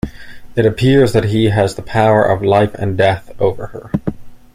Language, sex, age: English, male, 19-29